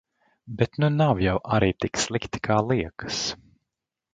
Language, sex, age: Latvian, male, 40-49